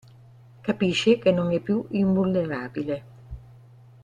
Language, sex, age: Italian, female, 70-79